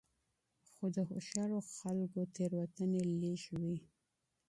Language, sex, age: Pashto, female, 30-39